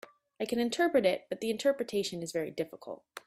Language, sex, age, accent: English, female, 30-39, Canadian English